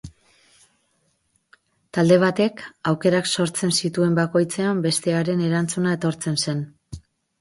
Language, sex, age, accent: Basque, female, 40-49, Mendebalekoa (Araba, Bizkaia, Gipuzkoako mendebaleko herri batzuk)